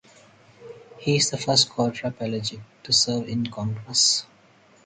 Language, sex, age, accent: English, male, 30-39, India and South Asia (India, Pakistan, Sri Lanka); Singaporean English